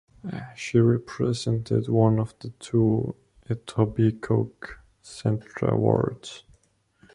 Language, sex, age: English, male, 19-29